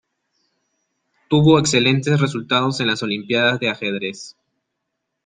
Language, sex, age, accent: Spanish, male, 19-29, Andino-Pacífico: Colombia, Perú, Ecuador, oeste de Bolivia y Venezuela andina